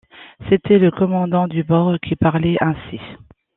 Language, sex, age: French, female, 40-49